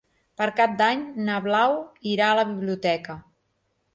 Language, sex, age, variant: Catalan, female, 40-49, Central